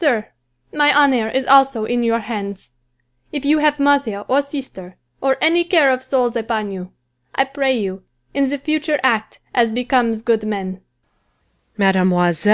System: none